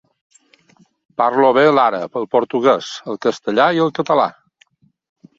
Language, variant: Catalan, Balear